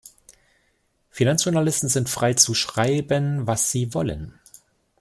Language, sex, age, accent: German, male, 30-39, Deutschland Deutsch